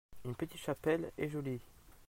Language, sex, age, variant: French, male, under 19, Français de métropole